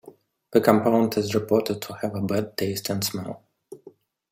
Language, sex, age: English, male, 30-39